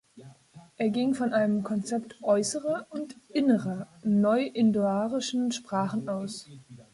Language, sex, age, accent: German, female, 19-29, Deutschland Deutsch